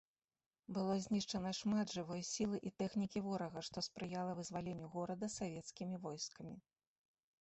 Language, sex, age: Belarusian, female, 40-49